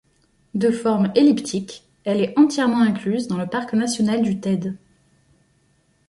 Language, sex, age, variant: French, female, 19-29, Français de métropole